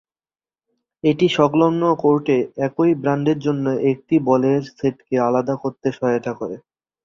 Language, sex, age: Bengali, male, under 19